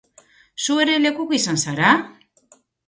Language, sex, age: Basque, female, 40-49